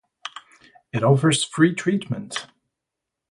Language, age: English, 40-49